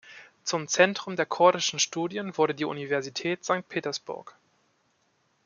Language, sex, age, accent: German, male, 19-29, Deutschland Deutsch